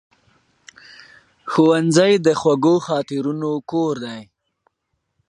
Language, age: Pashto, 19-29